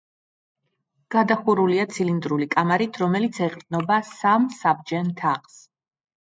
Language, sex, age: Georgian, female, 40-49